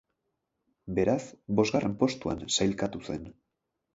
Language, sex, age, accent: Basque, male, 19-29, Erdialdekoa edo Nafarra (Gipuzkoa, Nafarroa)